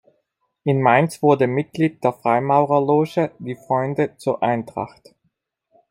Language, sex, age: German, male, 30-39